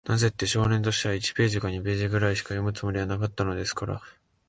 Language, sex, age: Japanese, male, 19-29